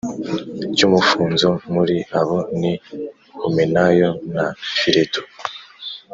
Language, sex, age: Kinyarwanda, male, 19-29